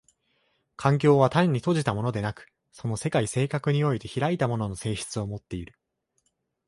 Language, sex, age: Japanese, male, 19-29